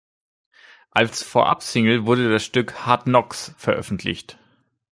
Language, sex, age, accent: German, male, 19-29, Deutschland Deutsch